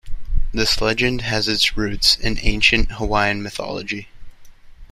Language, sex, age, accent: English, male, 19-29, United States English